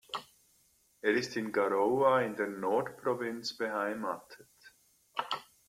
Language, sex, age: German, male, 40-49